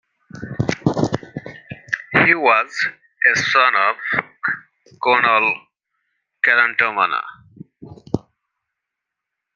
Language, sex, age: English, male, 19-29